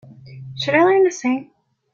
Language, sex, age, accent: English, female, 19-29, Canadian English